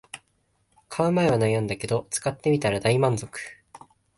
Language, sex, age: Japanese, male, 19-29